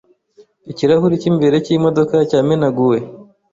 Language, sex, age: Kinyarwanda, male, 30-39